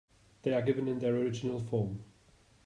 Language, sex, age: English, male, 30-39